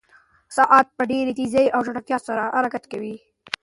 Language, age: Pashto, 19-29